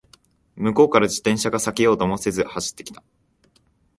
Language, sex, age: Japanese, male, 19-29